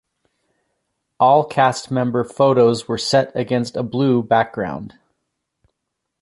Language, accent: English, United States English